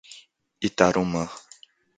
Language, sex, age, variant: Portuguese, male, 19-29, Portuguese (Brasil)